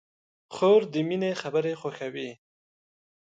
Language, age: Pashto, 30-39